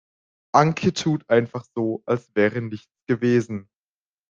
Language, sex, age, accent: German, male, under 19, Deutschland Deutsch